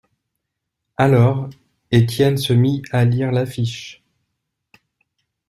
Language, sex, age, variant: French, male, 40-49, Français de métropole